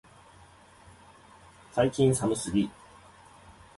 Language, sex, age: Japanese, male, 30-39